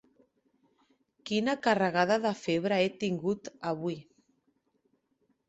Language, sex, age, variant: Catalan, female, 40-49, Central